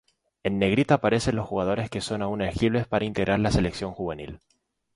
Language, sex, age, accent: Spanish, male, 19-29, España: Islas Canarias